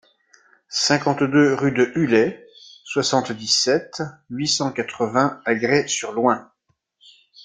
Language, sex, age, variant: French, male, 50-59, Français de métropole